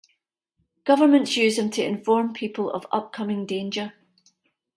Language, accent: English, Scottish English